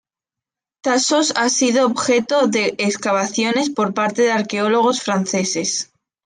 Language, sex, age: Spanish, female, 19-29